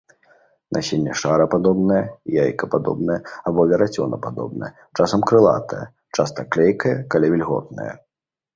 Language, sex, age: Belarusian, male, 19-29